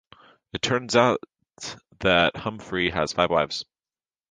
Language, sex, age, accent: English, male, under 19, United States English